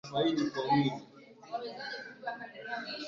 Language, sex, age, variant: Swahili, male, 30-39, Kiswahili cha Bara ya Kenya